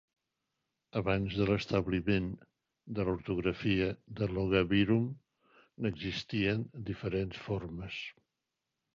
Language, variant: Catalan, Central